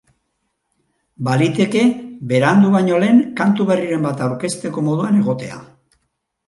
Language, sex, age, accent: Basque, male, 50-59, Erdialdekoa edo Nafarra (Gipuzkoa, Nafarroa)